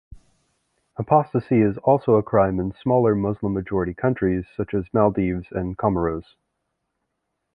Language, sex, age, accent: English, male, 30-39, United States English